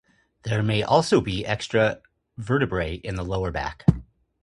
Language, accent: English, United States English